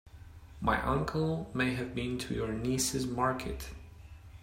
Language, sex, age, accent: English, male, 19-29, United States English